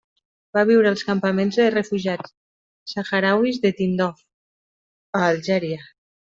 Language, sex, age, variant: Catalan, female, 30-39, Nord-Occidental